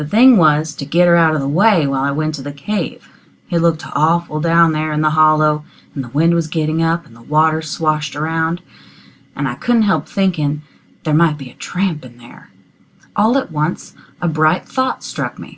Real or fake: real